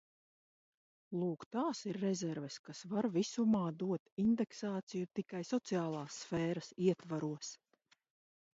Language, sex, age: Latvian, female, 40-49